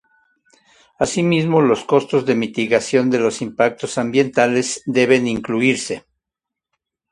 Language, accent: Spanish, México